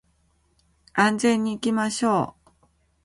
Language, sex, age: Japanese, female, 50-59